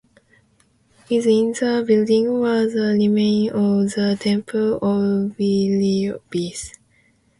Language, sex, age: English, female, 19-29